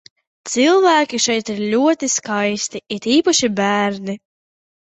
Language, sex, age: Latvian, female, under 19